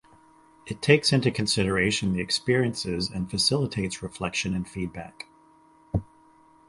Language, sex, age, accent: English, male, 50-59, United States English